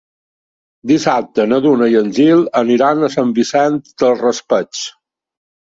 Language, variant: Catalan, Balear